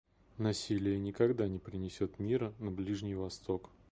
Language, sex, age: Russian, male, 30-39